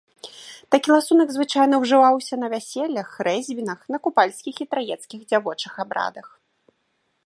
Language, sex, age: Belarusian, female, 19-29